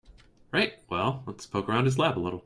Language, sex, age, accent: English, male, 19-29, United States English